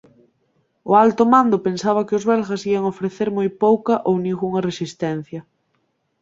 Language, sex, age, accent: Galician, female, 19-29, Central (gheada)